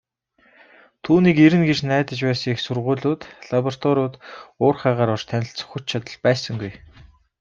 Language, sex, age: Mongolian, male, 19-29